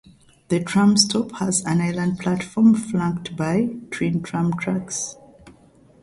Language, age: English, 40-49